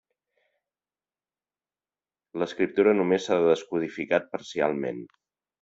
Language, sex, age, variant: Catalan, male, 40-49, Central